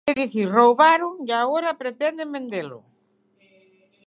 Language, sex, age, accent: Galician, male, 19-29, Central (gheada)